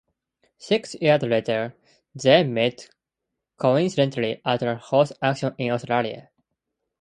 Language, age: English, under 19